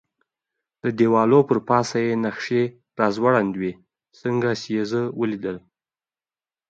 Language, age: Pashto, under 19